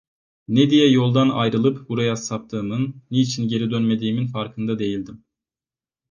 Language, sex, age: Turkish, male, 19-29